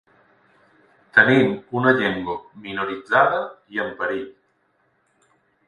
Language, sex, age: Catalan, male, 40-49